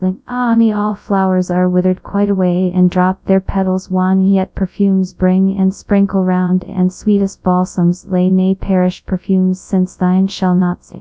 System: TTS, FastPitch